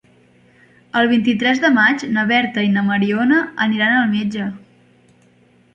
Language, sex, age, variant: Catalan, female, 19-29, Central